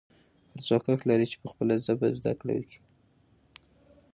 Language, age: Pashto, 19-29